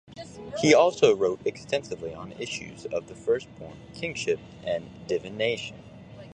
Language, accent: English, United States English